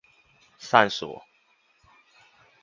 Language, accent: Chinese, 出生地：桃園市